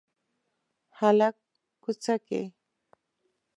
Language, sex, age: Pashto, female, 19-29